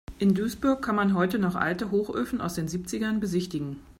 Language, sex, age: German, female, 30-39